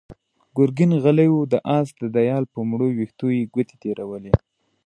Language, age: Pashto, 19-29